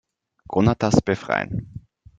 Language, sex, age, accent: German, male, 19-29, Österreichisches Deutsch